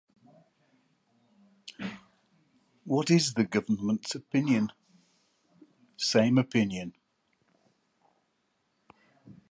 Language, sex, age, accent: English, male, 70-79, England English